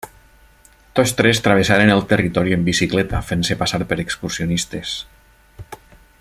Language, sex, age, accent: Catalan, male, 40-49, valencià